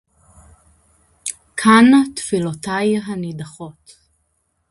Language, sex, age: Hebrew, female, 19-29